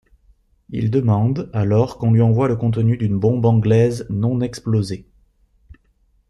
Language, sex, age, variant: French, male, 30-39, Français de métropole